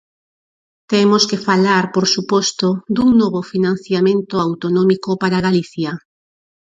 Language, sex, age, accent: Galician, female, 40-49, Normativo (estándar)